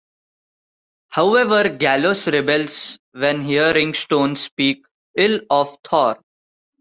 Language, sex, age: English, male, 19-29